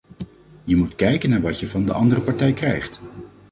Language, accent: Dutch, Nederlands Nederlands